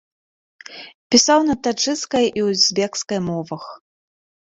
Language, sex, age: Belarusian, female, 30-39